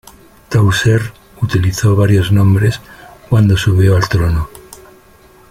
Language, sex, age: Spanish, male, 60-69